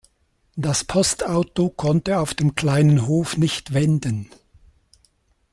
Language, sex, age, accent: German, male, 70-79, Schweizerdeutsch